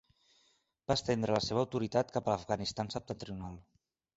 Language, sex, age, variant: Catalan, male, 30-39, Central